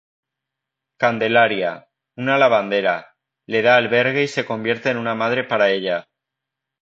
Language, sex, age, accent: Spanish, male, 19-29, España: Centro-Sur peninsular (Madrid, Toledo, Castilla-La Mancha)